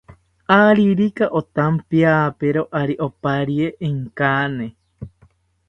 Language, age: South Ucayali Ashéninka, 30-39